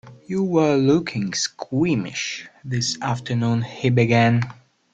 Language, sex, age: English, male, 19-29